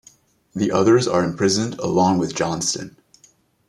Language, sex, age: English, male, 30-39